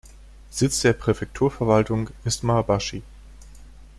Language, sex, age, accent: German, male, 40-49, Deutschland Deutsch